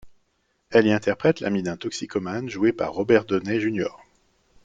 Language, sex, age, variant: French, male, 30-39, Français de métropole